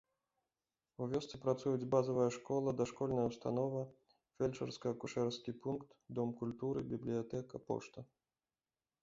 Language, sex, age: Belarusian, male, 30-39